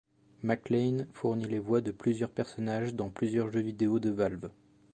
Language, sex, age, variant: French, male, 19-29, Français de métropole